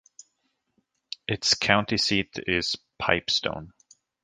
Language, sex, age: English, male, 40-49